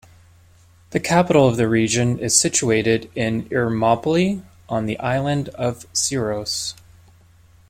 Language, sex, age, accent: English, male, 30-39, United States English